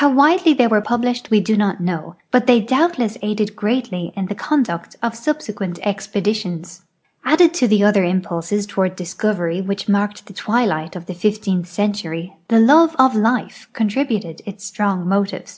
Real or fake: real